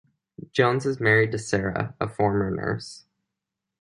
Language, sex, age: English, male, under 19